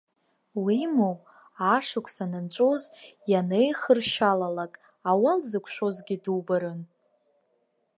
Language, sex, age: Abkhazian, female, 19-29